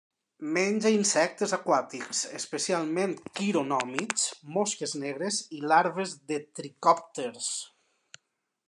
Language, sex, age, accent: Catalan, male, 30-39, valencià